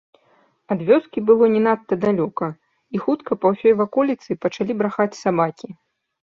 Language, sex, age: Belarusian, female, 30-39